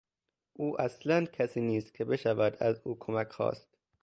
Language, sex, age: Persian, male, under 19